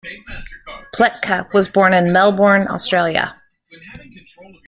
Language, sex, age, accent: English, female, 30-39, United States English